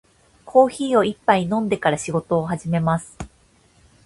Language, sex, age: Japanese, female, 30-39